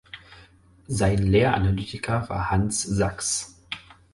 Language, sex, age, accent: German, male, 30-39, Deutschland Deutsch